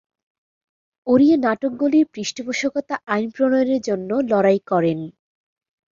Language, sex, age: Bengali, female, 19-29